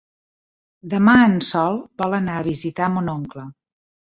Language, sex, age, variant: Catalan, female, 50-59, Central